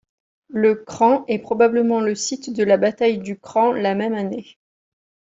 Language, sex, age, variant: French, female, 30-39, Français de métropole